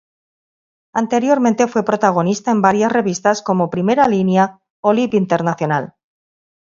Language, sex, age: Spanish, female, 40-49